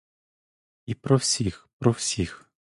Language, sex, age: Ukrainian, male, 19-29